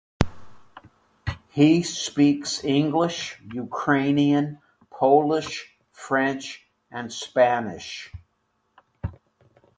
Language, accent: English, United States English